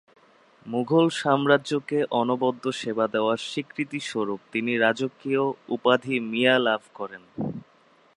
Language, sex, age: Bengali, male, 19-29